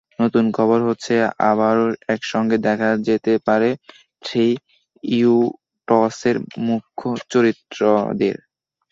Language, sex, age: Bengali, male, under 19